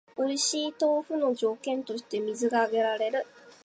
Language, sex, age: Japanese, female, 19-29